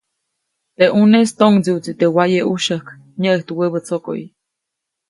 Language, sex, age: Copainalá Zoque, female, 19-29